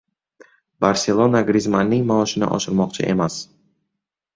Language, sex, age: Uzbek, male, under 19